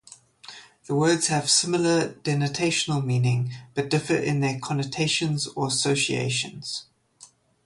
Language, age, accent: English, 30-39, Southern African (South Africa, Zimbabwe, Namibia)